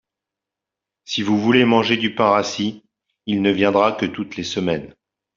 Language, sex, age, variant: French, male, 30-39, Français de métropole